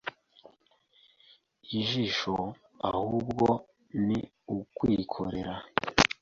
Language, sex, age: Kinyarwanda, male, 19-29